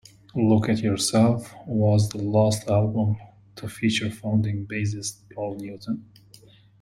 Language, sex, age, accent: English, male, 30-39, United States English